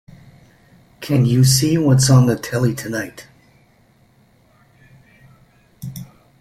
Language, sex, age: English, male, 30-39